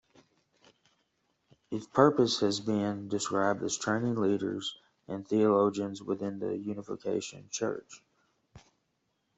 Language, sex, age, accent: English, male, 30-39, United States English